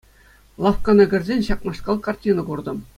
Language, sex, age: Chuvash, male, 40-49